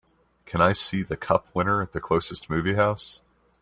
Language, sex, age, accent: English, male, 19-29, United States English